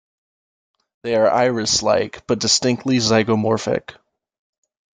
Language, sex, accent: English, male, United States English